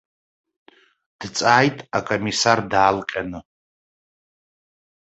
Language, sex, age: Abkhazian, male, 30-39